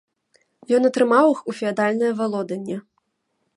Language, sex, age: Belarusian, female, 19-29